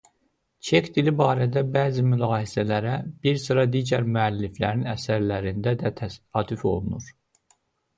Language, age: Azerbaijani, 30-39